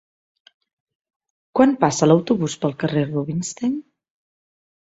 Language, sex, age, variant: Catalan, female, 30-39, Central